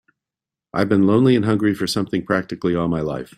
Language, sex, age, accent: English, male, 50-59, United States English